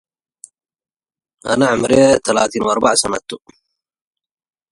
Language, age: English, 30-39